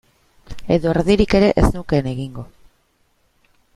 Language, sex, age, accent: Basque, female, 30-39, Mendebalekoa (Araba, Bizkaia, Gipuzkoako mendebaleko herri batzuk)